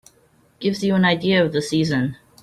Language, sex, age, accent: English, female, 19-29, United States English